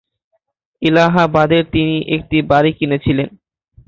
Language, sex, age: Bengali, male, under 19